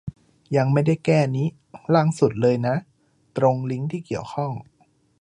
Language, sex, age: Thai, male, 19-29